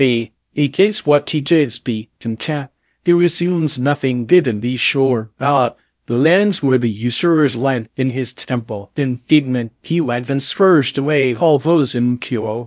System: TTS, VITS